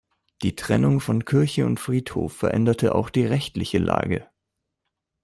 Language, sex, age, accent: German, male, 19-29, Deutschland Deutsch